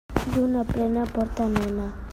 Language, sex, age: Catalan, female, 60-69